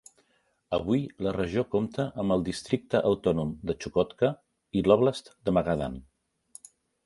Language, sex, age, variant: Catalan, male, 50-59, Central